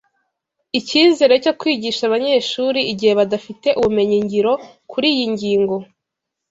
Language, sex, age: Kinyarwanda, female, 19-29